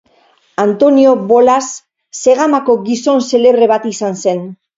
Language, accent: Basque, Mendebalekoa (Araba, Bizkaia, Gipuzkoako mendebaleko herri batzuk)